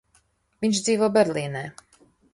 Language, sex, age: Latvian, female, 50-59